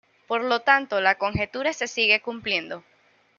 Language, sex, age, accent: Spanish, female, 19-29, Caribe: Cuba, Venezuela, Puerto Rico, República Dominicana, Panamá, Colombia caribeña, México caribeño, Costa del golfo de México